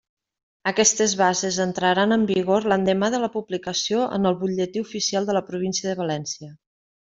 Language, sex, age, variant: Catalan, female, 40-49, Nord-Occidental